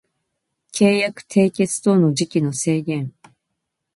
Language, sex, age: Japanese, female, 50-59